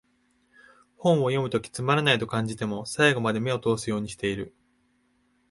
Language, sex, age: Japanese, male, 19-29